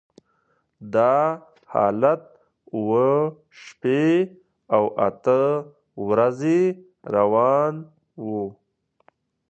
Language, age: Pashto, 19-29